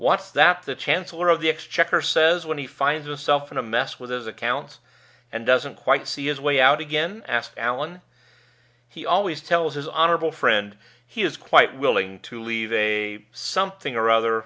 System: none